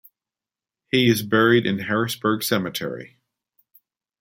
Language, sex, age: English, male, 50-59